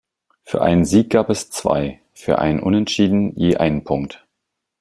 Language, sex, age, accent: German, male, 30-39, Deutschland Deutsch